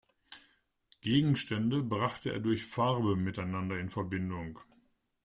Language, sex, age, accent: German, male, 60-69, Deutschland Deutsch